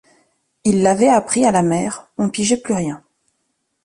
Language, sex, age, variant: French, female, 30-39, Français de métropole